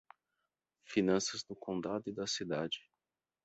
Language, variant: Portuguese, Portuguese (Brasil)